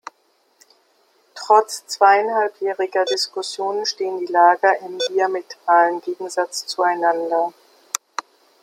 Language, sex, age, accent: German, female, 50-59, Deutschland Deutsch